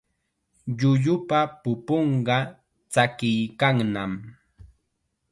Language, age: Chiquián Ancash Quechua, 19-29